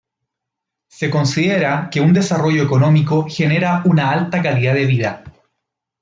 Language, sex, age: Spanish, male, 30-39